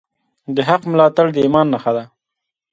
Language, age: Pashto, 30-39